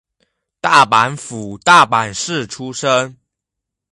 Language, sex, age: Chinese, male, under 19